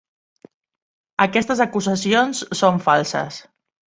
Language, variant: Catalan, Central